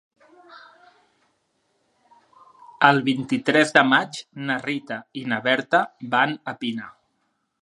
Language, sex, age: Catalan, male, 40-49